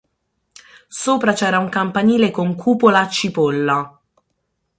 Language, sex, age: Italian, male, 30-39